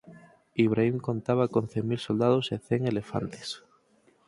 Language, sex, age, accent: Galician, male, 19-29, Normativo (estándar)